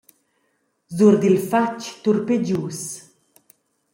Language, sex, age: Romansh, female, 40-49